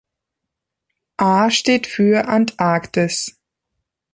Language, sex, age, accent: German, female, 19-29, Deutschland Deutsch